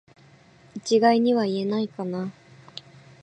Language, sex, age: Japanese, female, 19-29